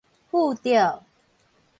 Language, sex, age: Min Nan Chinese, female, 40-49